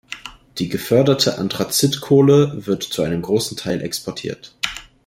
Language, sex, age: German, male, under 19